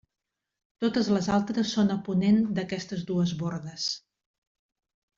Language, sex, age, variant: Catalan, female, 50-59, Central